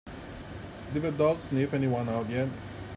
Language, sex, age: English, male, 30-39